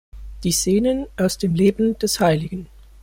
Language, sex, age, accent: German, male, 19-29, Deutschland Deutsch